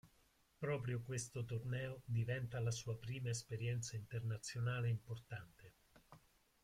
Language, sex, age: Italian, male, 50-59